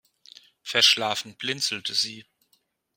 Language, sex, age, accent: German, male, 50-59, Deutschland Deutsch